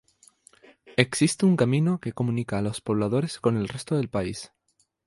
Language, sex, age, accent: Spanish, male, 19-29, España: Islas Canarias